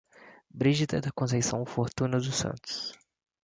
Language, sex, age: Portuguese, male, 19-29